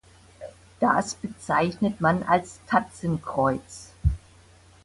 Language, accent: German, Deutschland Deutsch